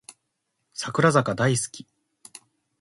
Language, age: Japanese, 19-29